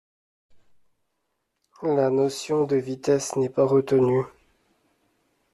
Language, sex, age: French, male, 19-29